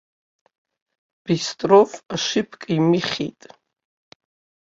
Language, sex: Abkhazian, female